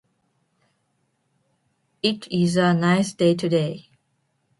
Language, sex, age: Japanese, female, 19-29